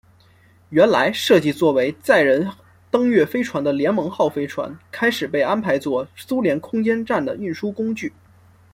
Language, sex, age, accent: Chinese, male, 19-29, 出生地：辽宁省